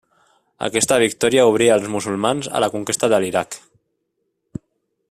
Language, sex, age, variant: Catalan, male, 30-39, Central